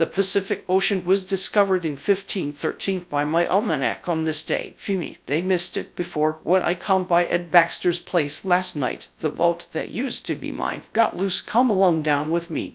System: TTS, GradTTS